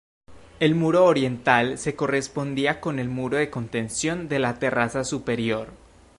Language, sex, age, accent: Spanish, male, under 19, Andino-Pacífico: Colombia, Perú, Ecuador, oeste de Bolivia y Venezuela andina